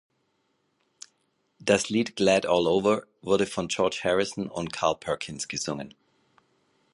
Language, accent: German, Österreichisches Deutsch